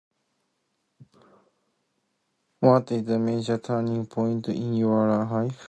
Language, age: English, 19-29